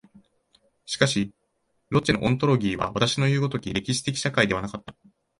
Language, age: Japanese, 19-29